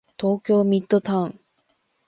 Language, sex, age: Japanese, female, 19-29